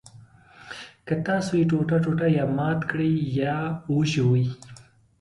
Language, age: Pashto, 30-39